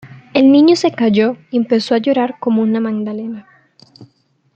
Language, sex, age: Spanish, male, 90+